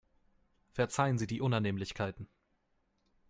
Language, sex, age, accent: German, male, 19-29, Deutschland Deutsch